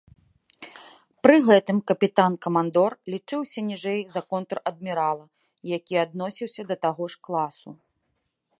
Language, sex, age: Belarusian, female, 30-39